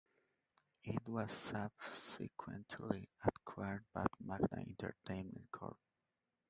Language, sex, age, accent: English, male, 30-39, Southern African (South Africa, Zimbabwe, Namibia)